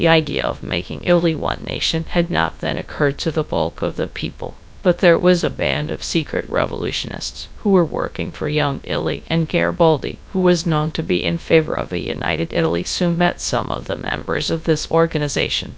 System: TTS, GradTTS